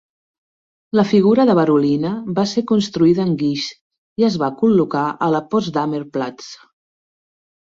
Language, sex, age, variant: Catalan, female, 50-59, Central